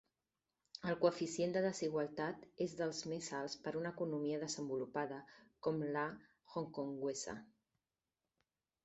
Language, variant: Catalan, Central